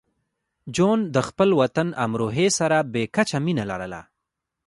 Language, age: Pashto, 19-29